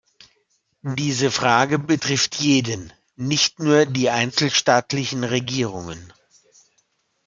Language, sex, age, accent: German, male, 50-59, Deutschland Deutsch